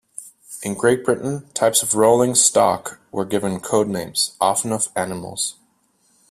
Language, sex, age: English, male, 19-29